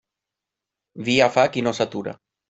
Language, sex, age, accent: Catalan, male, 30-39, valencià